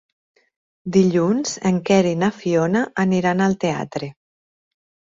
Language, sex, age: Catalan, female, 40-49